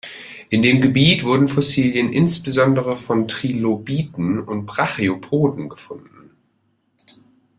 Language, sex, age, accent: German, male, 19-29, Deutschland Deutsch